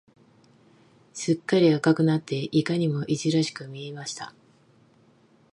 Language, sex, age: Japanese, female, 50-59